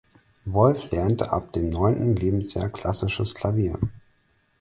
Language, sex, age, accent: German, male, 19-29, Deutschland Deutsch